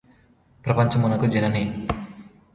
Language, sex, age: Telugu, male, under 19